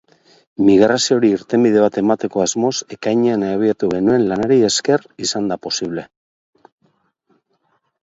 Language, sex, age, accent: Basque, male, 50-59, Mendebalekoa (Araba, Bizkaia, Gipuzkoako mendebaleko herri batzuk)